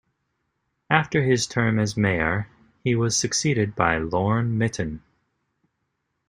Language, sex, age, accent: English, male, 30-39, United States English